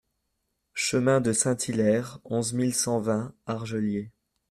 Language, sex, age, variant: French, male, 19-29, Français de métropole